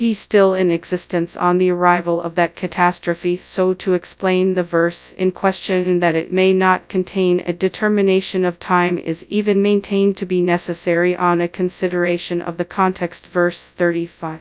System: TTS, FastPitch